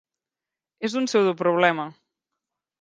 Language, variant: Catalan, Central